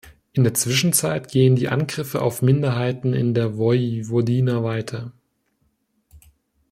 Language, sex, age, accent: German, male, 19-29, Deutschland Deutsch